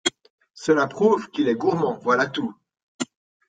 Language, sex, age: French, male, 40-49